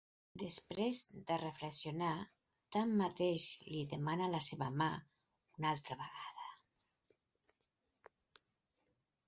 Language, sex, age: Catalan, female, 50-59